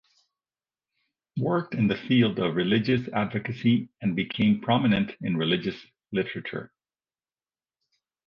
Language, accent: English, Irish English